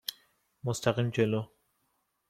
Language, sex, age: Persian, male, 19-29